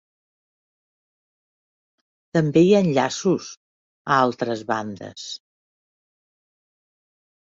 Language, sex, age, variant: Catalan, female, 60-69, Central